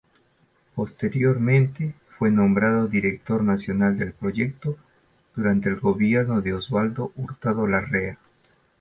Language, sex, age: Spanish, male, 50-59